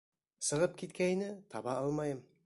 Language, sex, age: Bashkir, male, 40-49